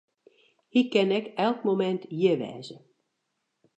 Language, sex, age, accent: Western Frisian, female, 60-69, Wâldfrysk